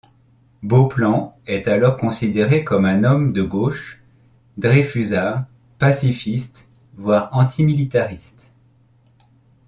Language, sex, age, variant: French, male, 30-39, Français de métropole